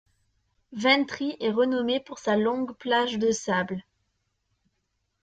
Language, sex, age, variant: French, female, under 19, Français de métropole